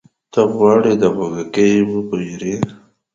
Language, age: Pashto, 19-29